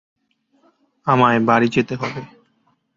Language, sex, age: Bengali, male, 19-29